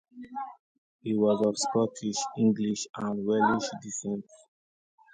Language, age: English, 19-29